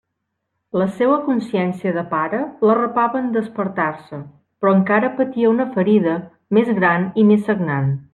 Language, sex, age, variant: Catalan, female, 30-39, Central